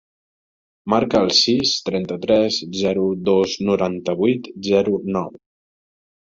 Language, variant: Catalan, Central